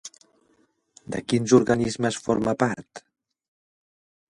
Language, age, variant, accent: Catalan, 40-49, Central, central